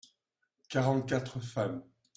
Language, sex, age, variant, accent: French, male, 40-49, Français d'Europe, Français de Belgique